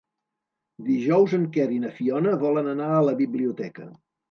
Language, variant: Catalan, Central